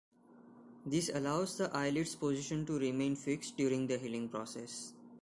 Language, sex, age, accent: English, male, 19-29, India and South Asia (India, Pakistan, Sri Lanka)